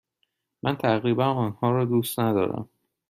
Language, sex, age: Persian, male, 30-39